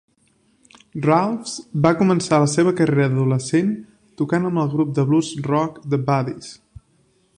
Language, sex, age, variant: Catalan, male, 30-39, Central